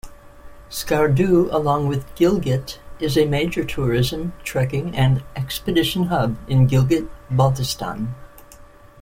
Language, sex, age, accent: English, female, 60-69, United States English